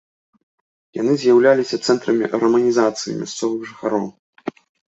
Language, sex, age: Belarusian, male, 30-39